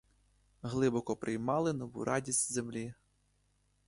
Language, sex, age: Ukrainian, male, 19-29